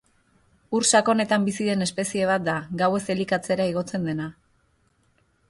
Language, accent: Basque, Erdialdekoa edo Nafarra (Gipuzkoa, Nafarroa)